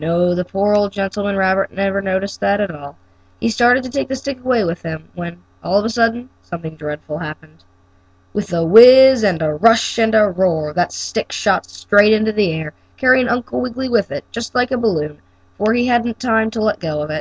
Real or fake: real